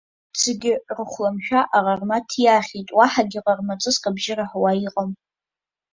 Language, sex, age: Abkhazian, female, under 19